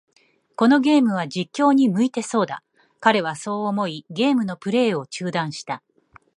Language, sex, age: Japanese, female, 40-49